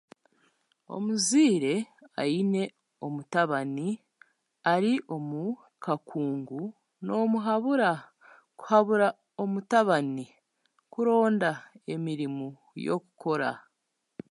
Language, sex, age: Chiga, female, 30-39